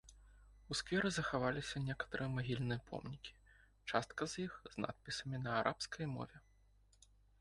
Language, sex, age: Belarusian, male, 19-29